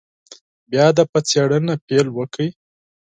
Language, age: Pashto, 19-29